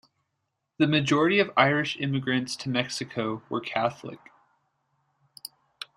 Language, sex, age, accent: English, male, 19-29, United States English